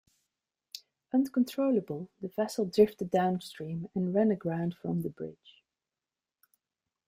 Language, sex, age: English, female, 40-49